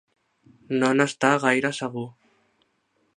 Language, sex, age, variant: Catalan, male, 19-29, Central